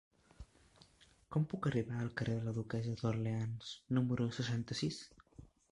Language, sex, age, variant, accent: Catalan, male, under 19, Central, central